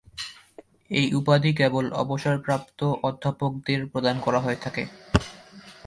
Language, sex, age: Bengali, male, under 19